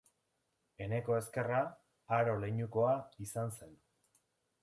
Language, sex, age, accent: Basque, male, 19-29, Erdialdekoa edo Nafarra (Gipuzkoa, Nafarroa)